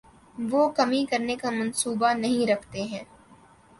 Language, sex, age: Urdu, female, 19-29